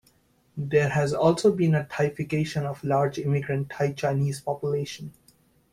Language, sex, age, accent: English, male, 19-29, United States English